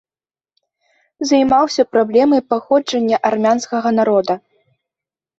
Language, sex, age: Belarusian, female, 19-29